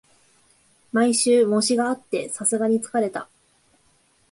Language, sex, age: Japanese, female, 19-29